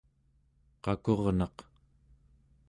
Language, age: Central Yupik, 30-39